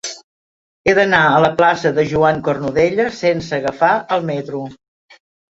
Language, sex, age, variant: Catalan, female, 70-79, Central